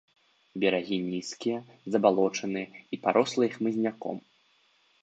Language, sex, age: Belarusian, male, 19-29